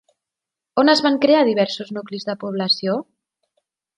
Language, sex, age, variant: Catalan, female, 30-39, Central